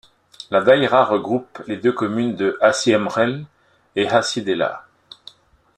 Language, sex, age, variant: French, male, 50-59, Français de métropole